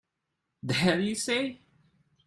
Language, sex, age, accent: English, male, 19-29, Filipino